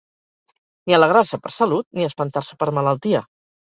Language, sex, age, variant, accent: Catalan, female, 50-59, Central, central